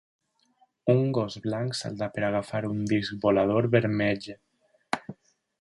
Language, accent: Catalan, valencià